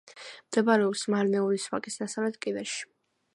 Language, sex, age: Georgian, female, under 19